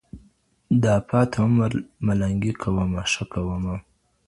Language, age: Pashto, 19-29